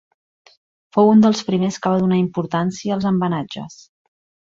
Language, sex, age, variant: Catalan, female, 40-49, Central